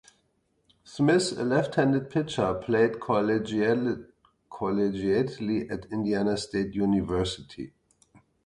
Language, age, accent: English, 60-69, England English